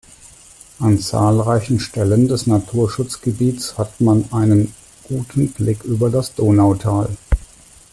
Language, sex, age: German, male, 40-49